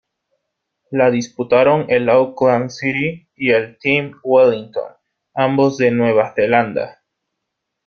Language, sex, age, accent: Spanish, male, 19-29, Andino-Pacífico: Colombia, Perú, Ecuador, oeste de Bolivia y Venezuela andina